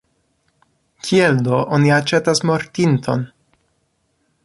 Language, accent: Esperanto, Internacia